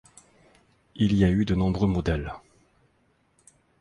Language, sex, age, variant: French, male, 40-49, Français de métropole